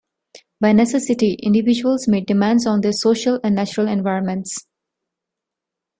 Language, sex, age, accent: English, female, 30-39, India and South Asia (India, Pakistan, Sri Lanka)